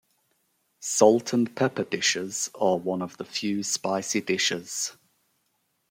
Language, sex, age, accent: English, male, 40-49, England English